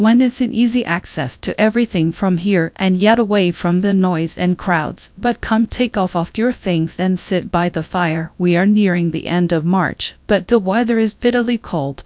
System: TTS, GradTTS